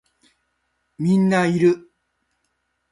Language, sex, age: Japanese, male, 60-69